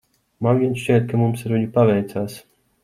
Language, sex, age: Latvian, male, 19-29